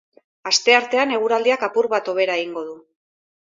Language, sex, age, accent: Basque, female, 50-59, Erdialdekoa edo Nafarra (Gipuzkoa, Nafarroa)